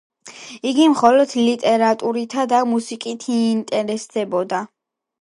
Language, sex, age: Georgian, female, under 19